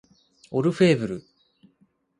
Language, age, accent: Japanese, 19-29, 標準語